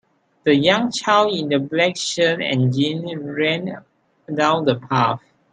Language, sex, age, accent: English, male, 19-29, Malaysian English